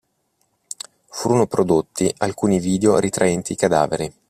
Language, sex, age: Italian, male, 30-39